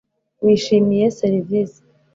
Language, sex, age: Kinyarwanda, female, 19-29